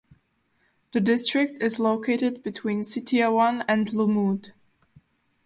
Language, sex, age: English, female, 19-29